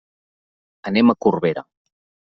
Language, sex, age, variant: Catalan, male, 30-39, Central